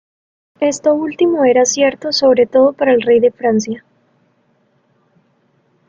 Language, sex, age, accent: Spanish, female, 19-29, Andino-Pacífico: Colombia, Perú, Ecuador, oeste de Bolivia y Venezuela andina